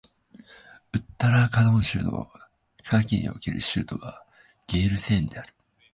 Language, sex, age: Japanese, male, 19-29